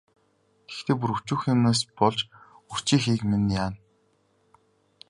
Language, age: Mongolian, 19-29